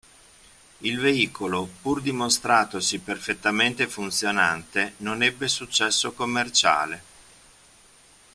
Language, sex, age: Italian, male, 50-59